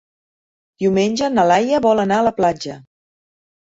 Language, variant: Catalan, Central